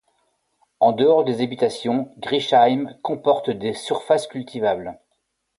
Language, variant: French, Français de métropole